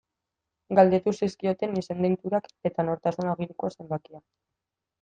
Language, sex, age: Basque, female, 19-29